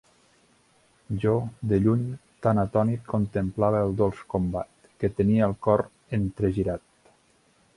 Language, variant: Catalan, Nord-Occidental